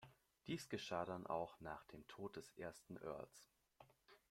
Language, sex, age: German, male, under 19